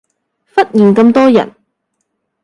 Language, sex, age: Cantonese, female, 30-39